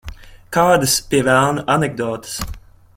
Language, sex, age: Latvian, male, 19-29